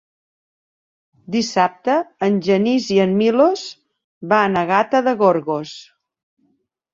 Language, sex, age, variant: Catalan, female, 50-59, Septentrional